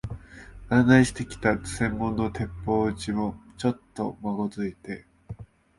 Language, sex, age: Japanese, male, 19-29